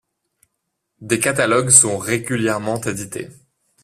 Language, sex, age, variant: French, male, 19-29, Français de métropole